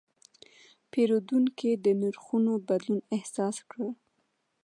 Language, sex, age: Pashto, female, 19-29